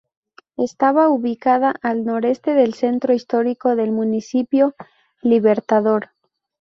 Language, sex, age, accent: Spanish, female, 19-29, México